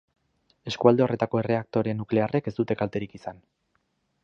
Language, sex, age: Basque, male, 30-39